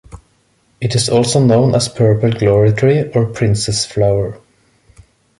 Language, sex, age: English, male, 30-39